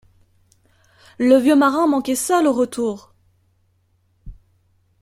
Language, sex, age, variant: French, female, 19-29, Français de métropole